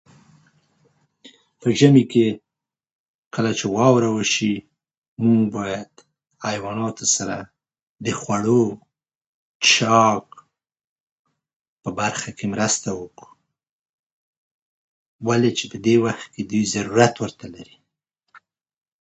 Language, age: Pashto, 40-49